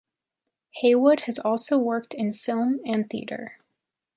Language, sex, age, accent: English, female, 19-29, United States English